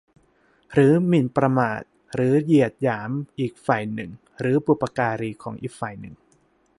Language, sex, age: Thai, male, 19-29